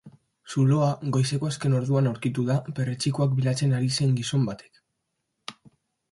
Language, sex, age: Basque, male, under 19